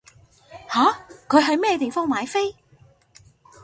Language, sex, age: Cantonese, female, 50-59